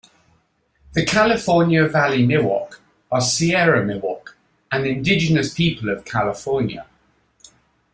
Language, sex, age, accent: English, male, 50-59, England English